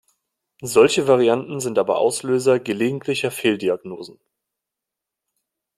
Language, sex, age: German, male, 19-29